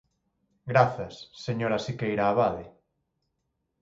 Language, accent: Galician, Normativo (estándar)